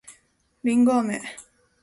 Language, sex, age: Japanese, female, under 19